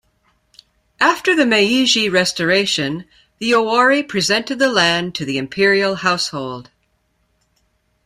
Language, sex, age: English, female, 50-59